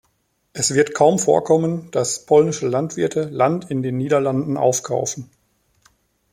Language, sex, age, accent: German, male, 30-39, Deutschland Deutsch